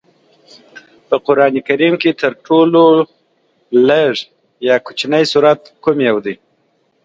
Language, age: Pashto, 30-39